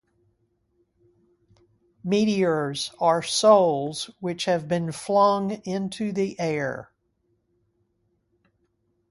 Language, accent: English, United States English; southern United States